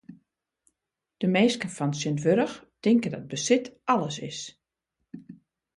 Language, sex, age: Western Frisian, female, 50-59